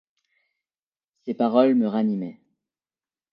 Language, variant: French, Français de métropole